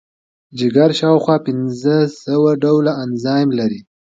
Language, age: Pashto, 19-29